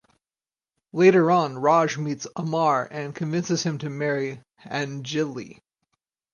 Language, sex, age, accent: English, male, 30-39, United States English